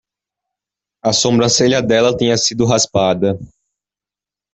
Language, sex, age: Portuguese, male, under 19